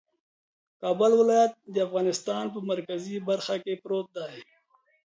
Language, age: Pashto, 50-59